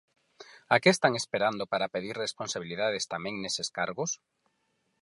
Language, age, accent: Galician, 40-49, Normativo (estándar); Neofalante